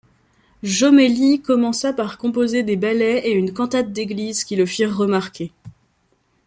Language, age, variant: French, 19-29, Français de métropole